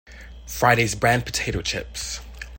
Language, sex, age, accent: English, male, 19-29, England English